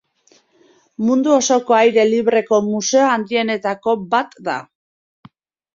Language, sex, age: Basque, female, 40-49